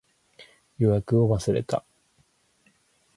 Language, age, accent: Japanese, 30-39, 標準語